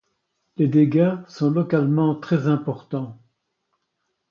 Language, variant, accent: French, Français d'Europe, Français de Belgique